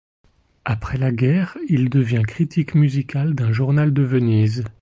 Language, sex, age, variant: French, male, 30-39, Français de métropole